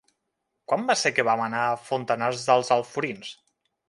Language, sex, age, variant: Catalan, male, 19-29, Central